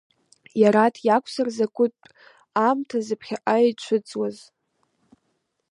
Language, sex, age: Abkhazian, female, under 19